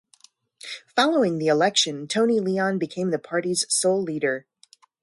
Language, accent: English, United States English